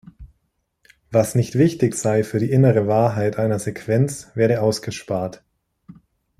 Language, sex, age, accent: German, male, 30-39, Deutschland Deutsch